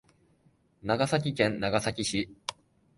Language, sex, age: Japanese, male, 19-29